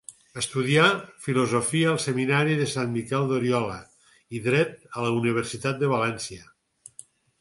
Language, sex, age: Catalan, male, 60-69